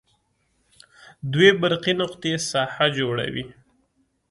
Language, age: Pashto, 19-29